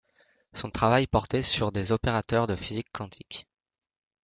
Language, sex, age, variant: French, male, 19-29, Français de métropole